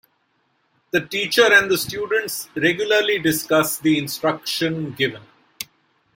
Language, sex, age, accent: English, male, 50-59, India and South Asia (India, Pakistan, Sri Lanka)